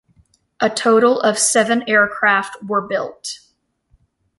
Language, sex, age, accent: English, female, 19-29, United States English